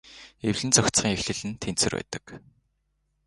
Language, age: Mongolian, 19-29